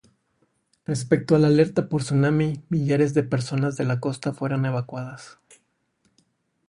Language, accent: Spanish, México